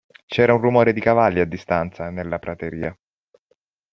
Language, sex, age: Italian, male, 30-39